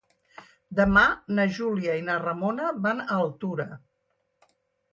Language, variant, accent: Catalan, Central, central